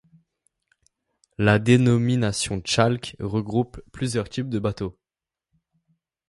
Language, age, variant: French, under 19, Français de métropole